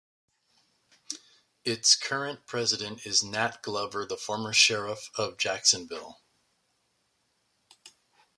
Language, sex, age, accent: English, male, 60-69, United States English